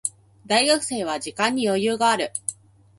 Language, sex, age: Japanese, female, 30-39